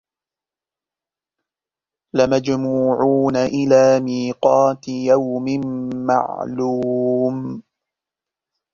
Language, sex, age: Arabic, male, 30-39